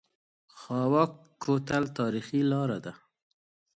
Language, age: Pashto, 30-39